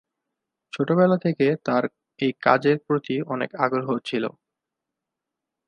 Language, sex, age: Bengali, male, 19-29